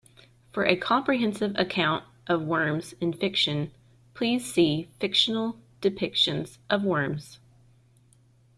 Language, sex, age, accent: English, female, 30-39, United States English